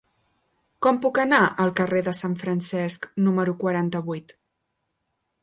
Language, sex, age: Catalan, female, 19-29